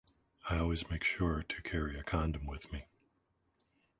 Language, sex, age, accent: English, male, 40-49, United States English